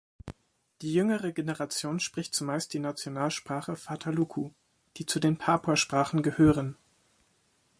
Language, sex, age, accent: German, male, 19-29, Deutschland Deutsch